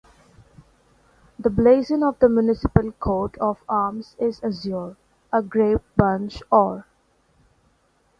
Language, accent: English, United States English; India and South Asia (India, Pakistan, Sri Lanka)